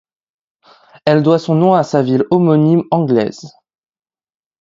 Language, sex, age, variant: French, male, under 19, Français de métropole